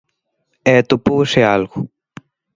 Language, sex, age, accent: Galician, male, 30-39, Normativo (estándar)